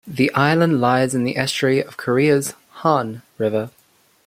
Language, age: English, under 19